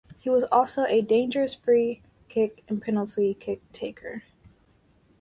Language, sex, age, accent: English, female, 19-29, United States English